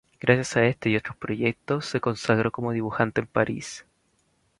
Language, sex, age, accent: Spanish, female, 19-29, Chileno: Chile, Cuyo